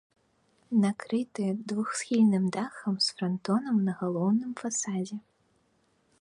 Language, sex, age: Belarusian, female, 19-29